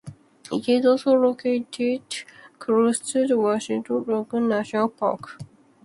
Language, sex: English, female